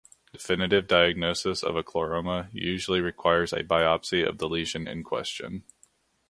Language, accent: English, United States English